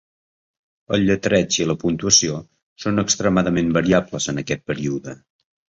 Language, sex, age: Catalan, male, 50-59